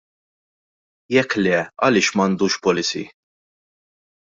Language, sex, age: Maltese, male, 19-29